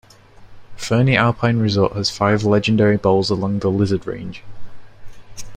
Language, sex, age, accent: English, male, under 19, England English